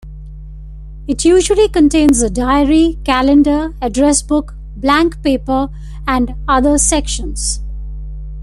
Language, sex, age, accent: English, female, 50-59, India and South Asia (India, Pakistan, Sri Lanka)